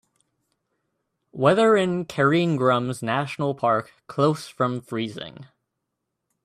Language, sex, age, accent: English, male, 19-29, United States English